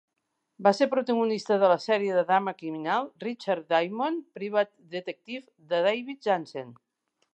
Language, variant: Catalan, Central